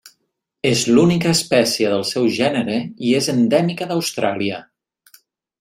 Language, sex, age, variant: Catalan, male, 30-39, Central